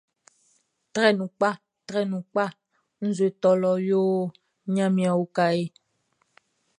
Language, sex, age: Baoulé, female, 19-29